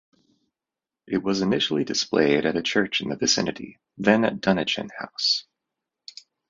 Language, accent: English, United States English